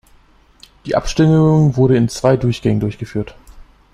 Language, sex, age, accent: German, male, under 19, Deutschland Deutsch